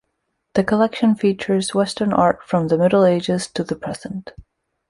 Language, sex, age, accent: English, female, 19-29, United States English